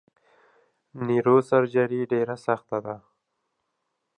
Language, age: Pashto, 19-29